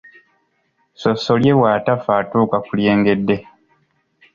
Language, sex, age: Ganda, male, 30-39